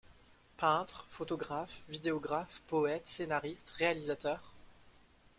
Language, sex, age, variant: French, male, 19-29, Français de métropole